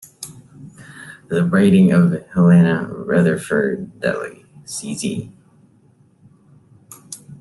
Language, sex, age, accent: English, female, 19-29, Filipino